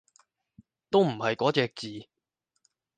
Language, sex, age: Cantonese, male, 19-29